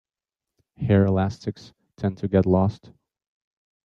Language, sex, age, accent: English, male, 30-39, United States English